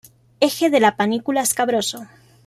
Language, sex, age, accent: Spanish, female, 19-29, España: Centro-Sur peninsular (Madrid, Toledo, Castilla-La Mancha)